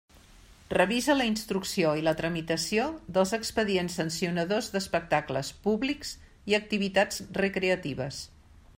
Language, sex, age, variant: Catalan, female, 60-69, Central